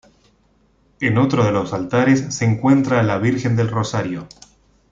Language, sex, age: Spanish, male, 19-29